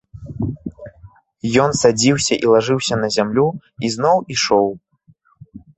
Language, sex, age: Belarusian, male, 19-29